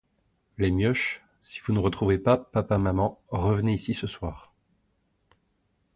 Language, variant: French, Français de métropole